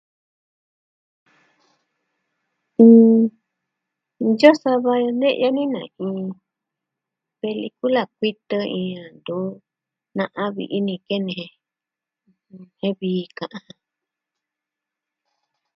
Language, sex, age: Southwestern Tlaxiaco Mixtec, female, 60-69